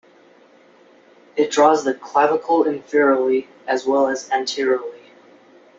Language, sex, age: English, male, 19-29